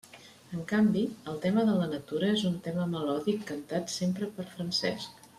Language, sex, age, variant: Catalan, female, 50-59, Central